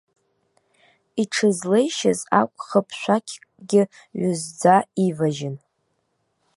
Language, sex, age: Abkhazian, female, under 19